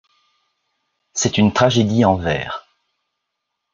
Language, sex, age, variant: French, male, 40-49, Français de métropole